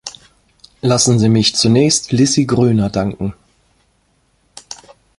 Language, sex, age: German, female, 50-59